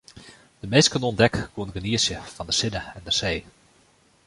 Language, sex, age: Western Frisian, male, 19-29